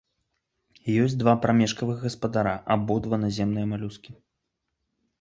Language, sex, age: Belarusian, male, 19-29